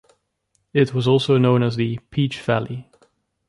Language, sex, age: English, male, 19-29